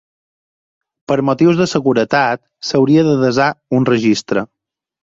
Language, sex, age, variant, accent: Catalan, male, 30-39, Balear, mallorquí